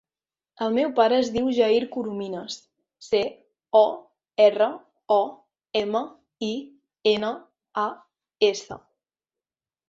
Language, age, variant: Catalan, 19-29, Central